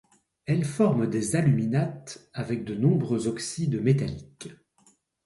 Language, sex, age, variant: French, male, 60-69, Français de métropole